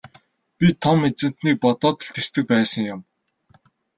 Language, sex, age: Mongolian, male, 19-29